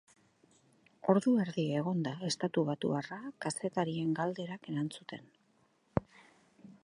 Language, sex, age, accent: Basque, female, 60-69, Mendebalekoa (Araba, Bizkaia, Gipuzkoako mendebaleko herri batzuk)